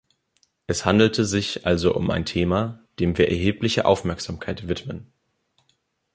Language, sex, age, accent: German, male, 19-29, Deutschland Deutsch